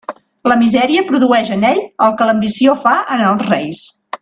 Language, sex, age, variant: Catalan, female, 40-49, Nord-Occidental